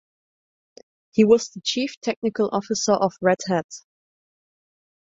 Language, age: English, 19-29